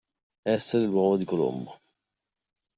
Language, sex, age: Italian, male, 50-59